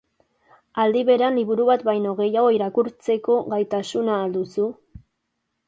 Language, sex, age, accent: Basque, female, 19-29, Erdialdekoa edo Nafarra (Gipuzkoa, Nafarroa)